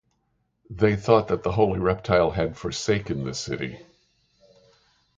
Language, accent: English, United States English